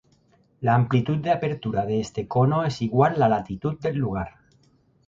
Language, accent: Spanish, España: Centro-Sur peninsular (Madrid, Toledo, Castilla-La Mancha)